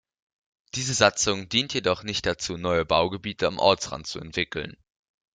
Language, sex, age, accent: German, male, under 19, Deutschland Deutsch